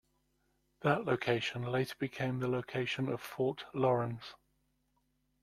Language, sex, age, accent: English, male, 50-59, England English